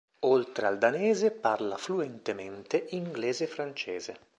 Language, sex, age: Italian, male, 50-59